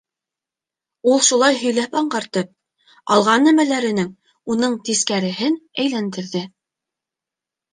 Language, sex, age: Bashkir, female, 19-29